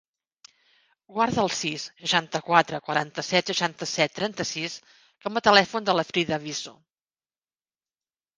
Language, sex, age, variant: Catalan, female, 50-59, Nord-Occidental